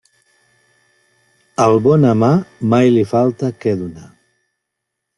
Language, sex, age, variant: Catalan, male, 50-59, Central